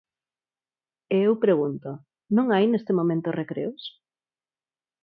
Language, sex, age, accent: Galician, female, 30-39, Neofalante